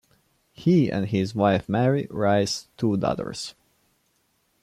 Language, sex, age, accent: English, male, 19-29, England English